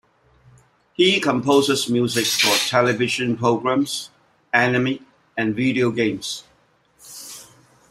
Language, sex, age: English, male, 60-69